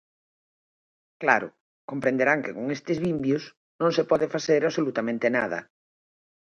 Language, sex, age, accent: Galician, female, 50-59, Atlántico (seseo e gheada)